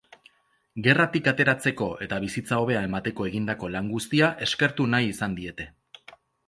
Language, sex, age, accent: Basque, male, 30-39, Erdialdekoa edo Nafarra (Gipuzkoa, Nafarroa)